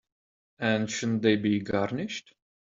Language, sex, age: English, male, 30-39